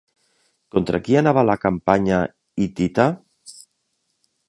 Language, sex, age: Catalan, male, 40-49